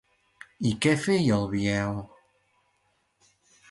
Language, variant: Catalan, Septentrional